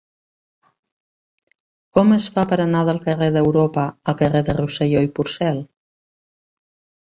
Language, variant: Catalan, Central